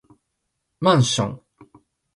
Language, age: Japanese, 50-59